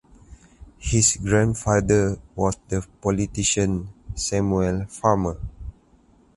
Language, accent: English, Malaysian English